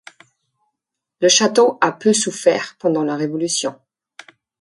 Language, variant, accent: French, Français d'Europe, Français d’Allemagne